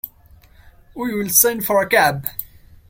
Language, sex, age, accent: English, male, 19-29, India and South Asia (India, Pakistan, Sri Lanka)